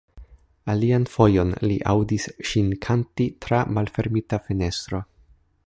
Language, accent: Esperanto, Internacia